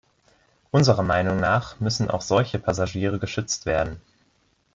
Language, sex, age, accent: German, male, 19-29, Deutschland Deutsch